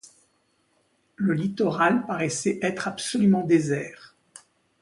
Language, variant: French, Français de métropole